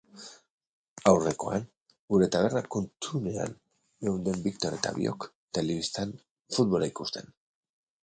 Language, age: Basque, 40-49